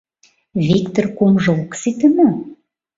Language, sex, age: Mari, female, 30-39